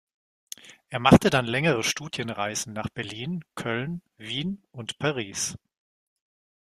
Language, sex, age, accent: German, male, 30-39, Deutschland Deutsch